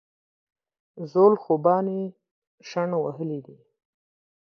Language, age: Pashto, 19-29